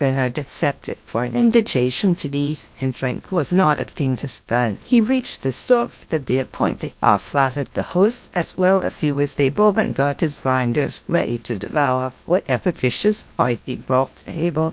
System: TTS, GlowTTS